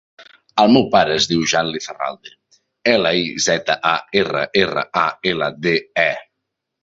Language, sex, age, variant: Catalan, male, 30-39, Central